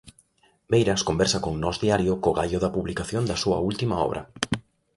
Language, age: Galician, 19-29